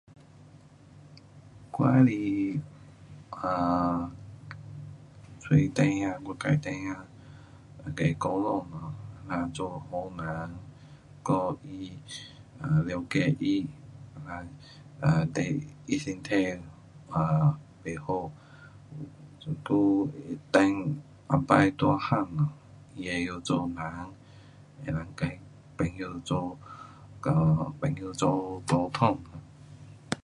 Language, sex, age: Pu-Xian Chinese, male, 40-49